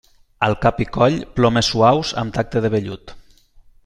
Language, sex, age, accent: Catalan, male, 19-29, valencià